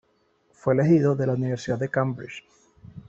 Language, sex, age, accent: Spanish, male, 30-39, Caribe: Cuba, Venezuela, Puerto Rico, República Dominicana, Panamá, Colombia caribeña, México caribeño, Costa del golfo de México